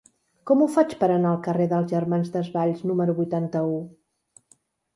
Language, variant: Catalan, Central